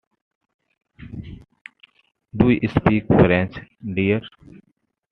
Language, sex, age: English, male, 19-29